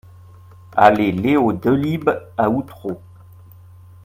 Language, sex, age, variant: French, male, 40-49, Français de métropole